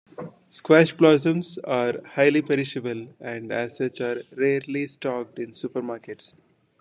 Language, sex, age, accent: English, male, 40-49, India and South Asia (India, Pakistan, Sri Lanka)